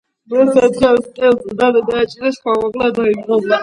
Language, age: Georgian, under 19